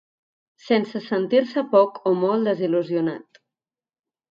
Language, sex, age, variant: Catalan, female, 30-39, Central